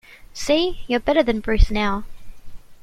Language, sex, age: English, female, 19-29